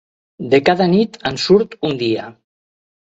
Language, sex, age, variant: Catalan, male, 60-69, Central